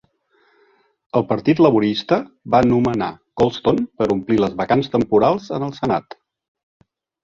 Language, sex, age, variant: Catalan, male, 50-59, Central